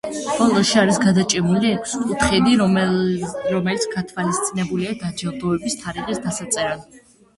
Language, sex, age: Georgian, female, under 19